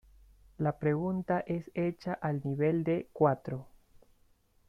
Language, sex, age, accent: Spanish, male, 19-29, Andino-Pacífico: Colombia, Perú, Ecuador, oeste de Bolivia y Venezuela andina